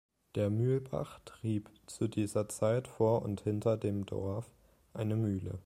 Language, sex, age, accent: German, male, 19-29, Deutschland Deutsch